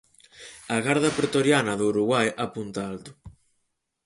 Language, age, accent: Galician, 19-29, Atlántico (seseo e gheada)